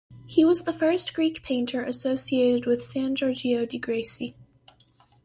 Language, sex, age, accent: English, female, under 19, United States English